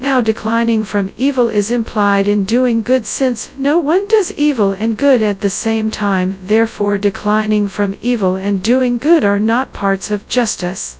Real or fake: fake